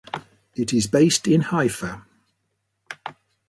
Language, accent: English, England English